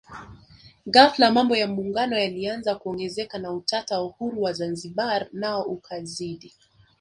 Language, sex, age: Swahili, female, 19-29